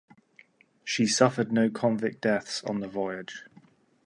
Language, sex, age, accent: English, male, 30-39, England English